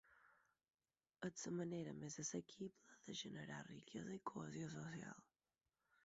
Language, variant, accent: Catalan, Balear, balear; mallorquí